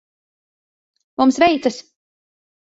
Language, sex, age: Latvian, female, 30-39